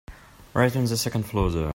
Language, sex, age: English, male, under 19